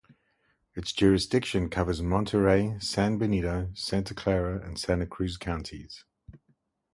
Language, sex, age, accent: English, male, 40-49, Southern African (South Africa, Zimbabwe, Namibia)